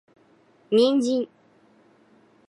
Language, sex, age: Japanese, female, 19-29